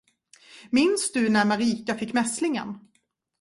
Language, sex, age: Swedish, female, 40-49